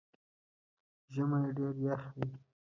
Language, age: Pashto, 19-29